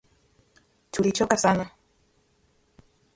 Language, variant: Swahili, Kiswahili cha Bara ya Kenya